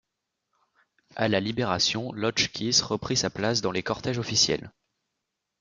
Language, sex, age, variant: French, male, under 19, Français de métropole